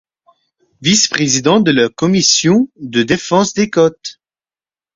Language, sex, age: French, male, 19-29